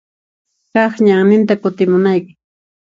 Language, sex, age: Puno Quechua, female, 60-69